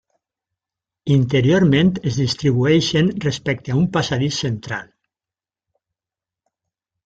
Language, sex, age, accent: Catalan, male, 60-69, valencià